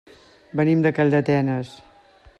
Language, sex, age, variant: Catalan, female, 50-59, Central